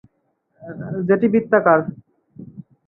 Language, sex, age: Bengali, male, 19-29